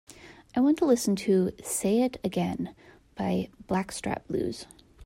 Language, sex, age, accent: English, female, 30-39, United States English